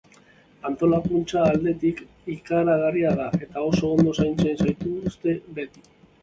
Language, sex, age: Basque, male, 30-39